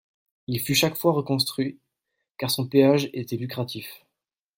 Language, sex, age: French, male, 19-29